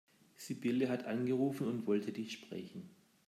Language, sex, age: German, male, 40-49